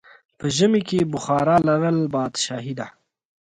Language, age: Pashto, 19-29